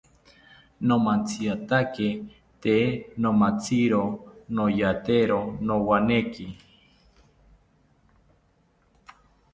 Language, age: South Ucayali Ashéninka, 40-49